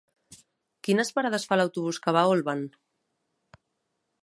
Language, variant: Catalan, Central